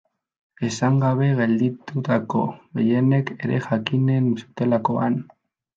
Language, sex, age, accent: Basque, male, 19-29, Mendebalekoa (Araba, Bizkaia, Gipuzkoako mendebaleko herri batzuk)